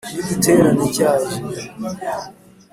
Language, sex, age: Kinyarwanda, female, 30-39